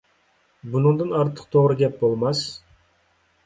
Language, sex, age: Uyghur, male, 30-39